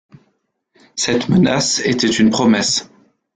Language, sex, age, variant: French, male, 30-39, Français de métropole